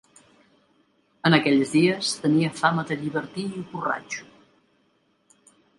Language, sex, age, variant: Catalan, female, 60-69, Central